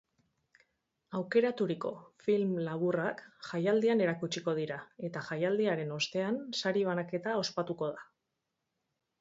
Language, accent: Basque, Erdialdekoa edo Nafarra (Gipuzkoa, Nafarroa)